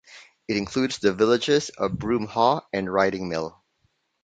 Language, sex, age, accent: English, male, 30-39, Filipino